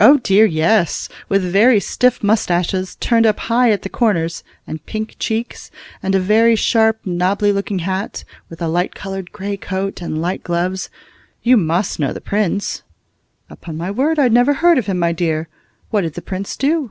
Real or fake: real